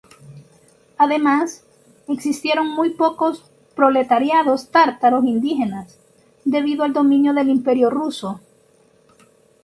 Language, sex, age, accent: Spanish, female, 19-29, América central